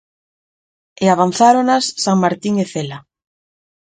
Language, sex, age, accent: Galician, female, 30-39, Central (gheada); Normativo (estándar)